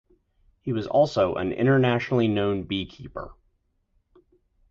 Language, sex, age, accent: English, male, 30-39, United States English